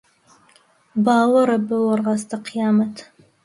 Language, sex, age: Central Kurdish, female, 19-29